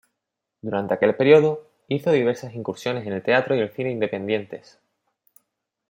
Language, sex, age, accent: Spanish, male, 19-29, España: Sur peninsular (Andalucia, Extremadura, Murcia)